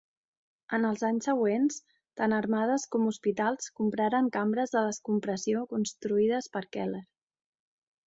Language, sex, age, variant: Catalan, female, 30-39, Central